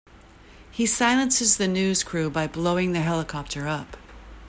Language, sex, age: English, female, 50-59